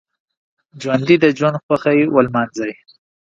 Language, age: Pashto, 19-29